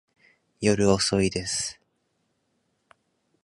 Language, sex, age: Japanese, male, under 19